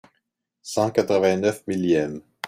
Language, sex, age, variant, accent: French, male, 40-49, Français d'Amérique du Nord, Français du Canada